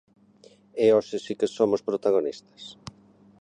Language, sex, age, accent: Galician, male, 50-59, Normativo (estándar)